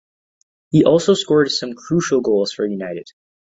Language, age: English, under 19